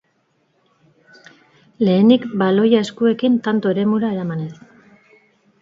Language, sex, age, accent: Basque, female, 40-49, Mendebalekoa (Araba, Bizkaia, Gipuzkoako mendebaleko herri batzuk)